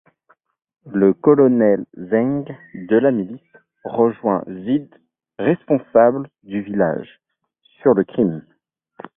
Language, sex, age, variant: French, male, 30-39, Français de métropole